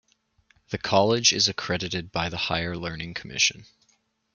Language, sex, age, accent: English, male, 19-29, Canadian English